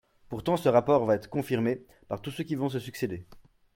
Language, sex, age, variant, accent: French, male, 30-39, Français d'Europe, Français de Suisse